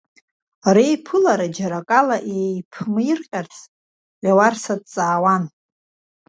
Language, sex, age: Abkhazian, female, 40-49